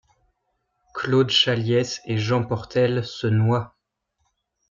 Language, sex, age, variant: French, male, 19-29, Français de métropole